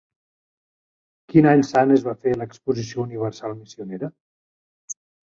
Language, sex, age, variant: Catalan, male, 50-59, Nord-Occidental